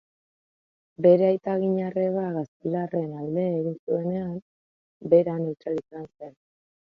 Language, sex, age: Basque, female, 19-29